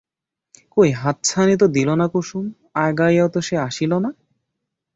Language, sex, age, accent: Bengali, male, 19-29, শুদ্ধ